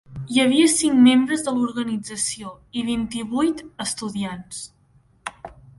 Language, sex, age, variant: Catalan, female, under 19, Central